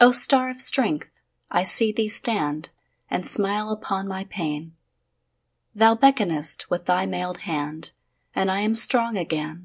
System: none